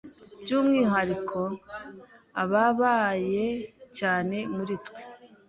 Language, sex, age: Kinyarwanda, female, 19-29